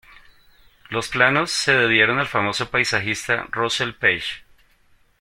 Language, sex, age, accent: Spanish, male, 40-49, Andino-Pacífico: Colombia, Perú, Ecuador, oeste de Bolivia y Venezuela andina